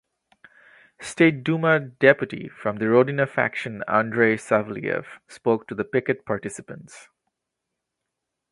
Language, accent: English, India and South Asia (India, Pakistan, Sri Lanka)